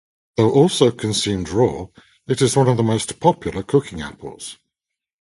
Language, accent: English, England English